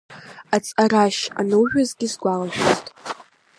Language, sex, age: Abkhazian, female, under 19